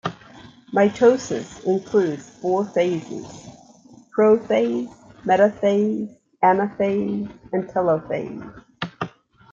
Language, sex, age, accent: English, female, 50-59, United States English